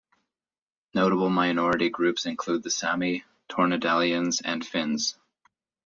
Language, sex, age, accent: English, male, 30-39, Canadian English